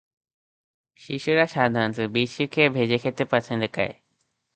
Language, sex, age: Bengali, male, 19-29